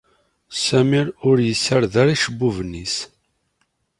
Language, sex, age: Kabyle, male, 30-39